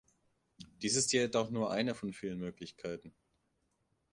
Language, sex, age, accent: German, male, 19-29, Deutschland Deutsch